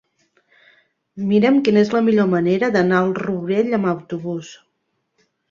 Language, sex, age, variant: Catalan, female, 30-39, Central